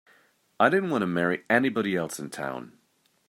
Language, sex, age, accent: English, male, 30-39, England English